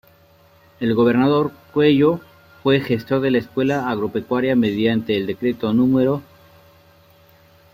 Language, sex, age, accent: Spanish, male, 40-49, Andino-Pacífico: Colombia, Perú, Ecuador, oeste de Bolivia y Venezuela andina